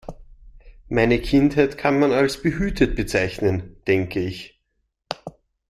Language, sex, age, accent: German, male, 30-39, Österreichisches Deutsch